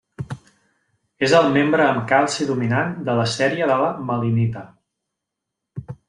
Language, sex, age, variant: Catalan, male, 30-39, Central